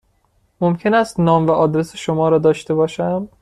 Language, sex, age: Persian, male, 19-29